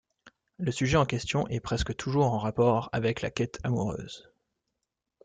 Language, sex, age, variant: French, male, 19-29, Français de métropole